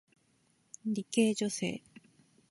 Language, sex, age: Japanese, female, 30-39